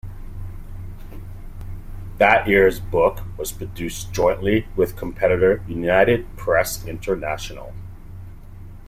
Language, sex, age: English, male, 40-49